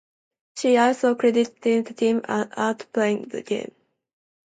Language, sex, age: English, female, 19-29